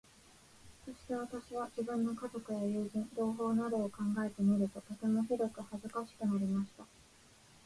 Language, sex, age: Japanese, female, 19-29